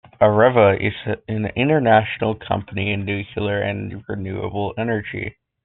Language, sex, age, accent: English, male, under 19, United States English